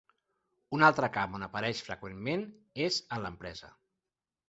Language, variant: Catalan, Central